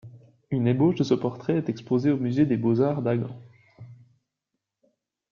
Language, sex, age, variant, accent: French, male, 19-29, Français d'Europe, Français de Suisse